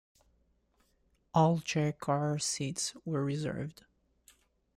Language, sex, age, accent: English, male, 19-29, Canadian English